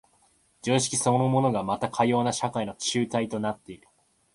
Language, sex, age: Japanese, male, 19-29